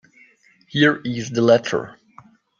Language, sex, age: English, male, 19-29